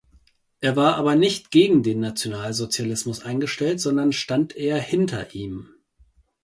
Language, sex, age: German, male, 30-39